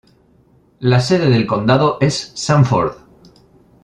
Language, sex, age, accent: Spanish, male, 30-39, España: Norte peninsular (Asturias, Castilla y León, Cantabria, País Vasco, Navarra, Aragón, La Rioja, Guadalajara, Cuenca)